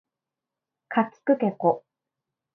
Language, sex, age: Japanese, female, 19-29